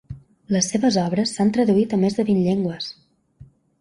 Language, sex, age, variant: Catalan, female, 19-29, Balear